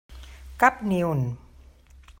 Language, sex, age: Catalan, female, 60-69